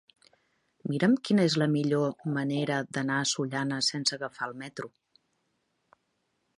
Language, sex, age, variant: Catalan, female, 40-49, Central